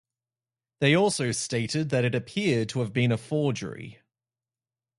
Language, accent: English, Australian English